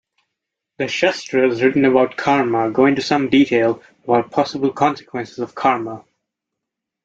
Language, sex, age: English, male, under 19